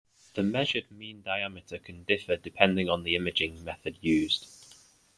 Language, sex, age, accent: English, male, 19-29, England English